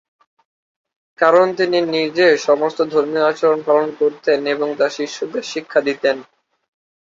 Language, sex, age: Bengali, male, 19-29